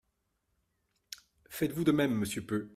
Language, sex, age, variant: French, male, 50-59, Français de métropole